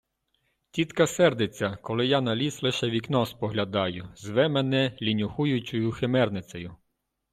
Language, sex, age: Ukrainian, male, 30-39